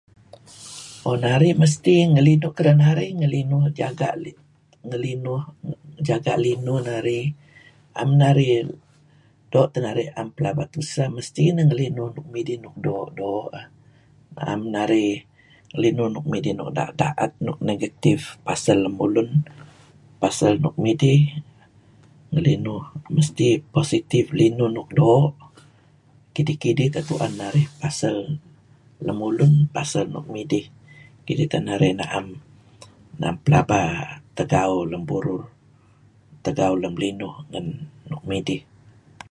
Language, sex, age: Kelabit, female, 60-69